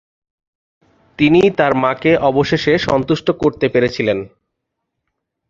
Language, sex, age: Bengali, male, 30-39